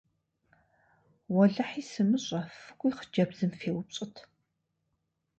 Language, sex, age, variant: Kabardian, female, 40-49, Адыгэбзэ (Къэбэрдей, Кирил, Урысей)